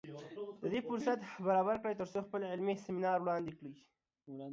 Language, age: Pashto, 19-29